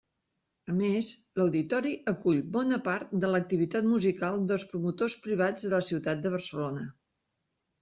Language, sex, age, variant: Catalan, female, 50-59, Central